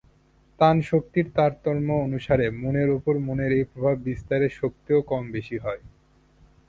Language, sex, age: Bengali, male, 19-29